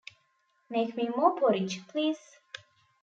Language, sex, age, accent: English, female, 19-29, India and South Asia (India, Pakistan, Sri Lanka)